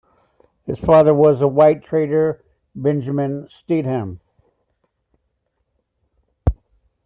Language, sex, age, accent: English, male, 60-69, United States English